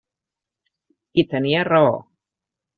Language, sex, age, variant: Catalan, female, 40-49, Central